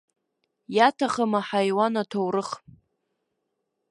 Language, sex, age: Abkhazian, female, under 19